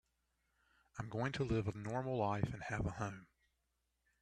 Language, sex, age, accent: English, male, 50-59, United States English